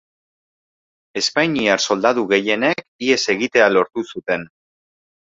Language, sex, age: Basque, male, 19-29